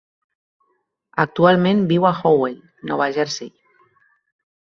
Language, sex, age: Catalan, female, 30-39